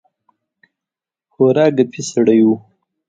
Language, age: Pashto, 19-29